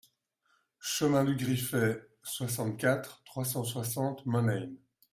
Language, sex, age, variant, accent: French, male, 40-49, Français d'Europe, Français de Belgique